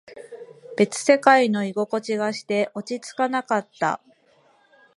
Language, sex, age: Japanese, female, 30-39